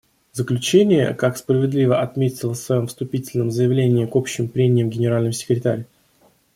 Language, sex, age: Russian, male, 19-29